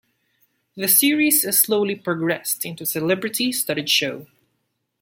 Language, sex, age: English, male, 19-29